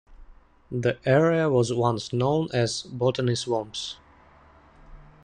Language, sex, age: English, male, 19-29